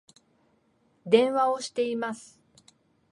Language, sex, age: Japanese, female, 50-59